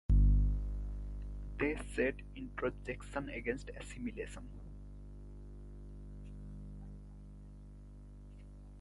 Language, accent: English, India and South Asia (India, Pakistan, Sri Lanka)